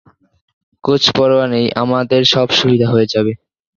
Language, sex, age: Bengali, male, under 19